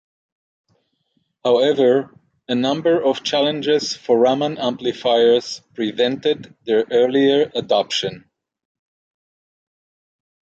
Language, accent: English, United States English